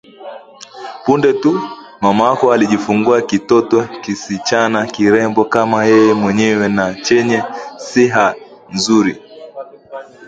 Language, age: Swahili, 19-29